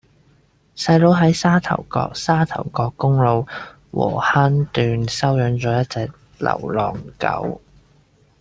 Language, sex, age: Cantonese, male, 19-29